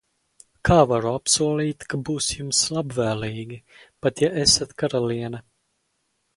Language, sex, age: Latvian, male, under 19